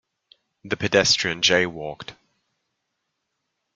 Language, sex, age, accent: English, male, 30-39, England English